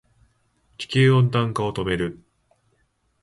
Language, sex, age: Japanese, male, 19-29